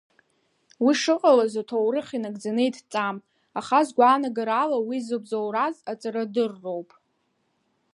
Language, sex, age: Abkhazian, female, under 19